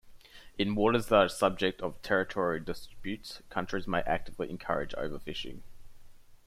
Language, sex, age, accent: English, male, 19-29, Australian English